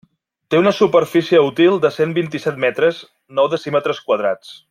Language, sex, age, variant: Catalan, male, 30-39, Central